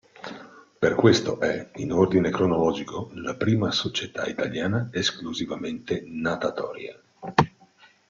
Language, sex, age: Italian, male, 50-59